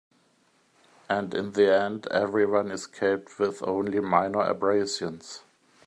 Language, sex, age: English, male, 50-59